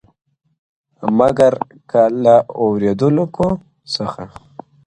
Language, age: Pashto, under 19